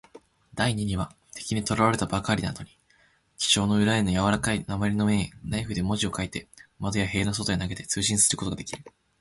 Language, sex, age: Japanese, male, 19-29